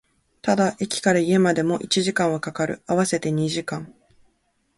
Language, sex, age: Japanese, female, under 19